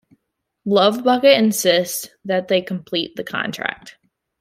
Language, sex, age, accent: English, female, under 19, United States English